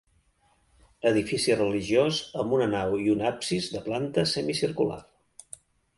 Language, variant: Catalan, Central